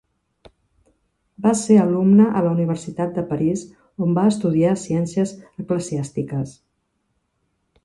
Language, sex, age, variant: Catalan, female, 50-59, Central